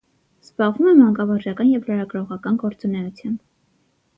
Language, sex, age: Armenian, female, under 19